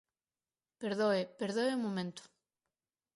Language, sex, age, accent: Galician, female, 30-39, Normativo (estándar)